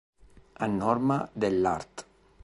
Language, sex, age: Italian, male, 30-39